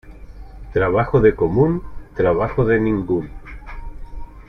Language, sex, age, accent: Spanish, male, 40-49, Chileno: Chile, Cuyo